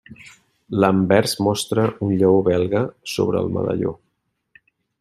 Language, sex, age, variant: Catalan, male, 40-49, Central